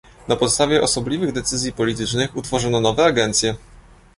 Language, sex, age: Polish, male, 19-29